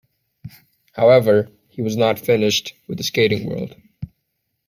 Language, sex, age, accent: English, male, 19-29, Canadian English